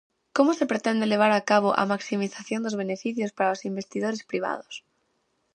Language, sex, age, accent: Galician, female, under 19, Central (gheada)